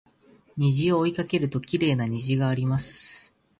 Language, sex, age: Japanese, male, 19-29